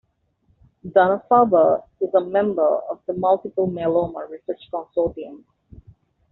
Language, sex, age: English, male, 19-29